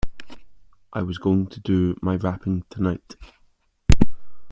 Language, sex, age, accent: English, male, 30-39, Scottish English